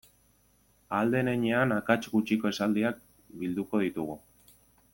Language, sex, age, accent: Basque, male, 19-29, Erdialdekoa edo Nafarra (Gipuzkoa, Nafarroa)